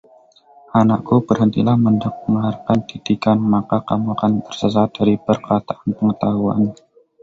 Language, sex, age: Indonesian, male, under 19